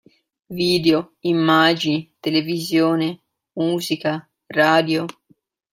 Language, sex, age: Italian, female, 19-29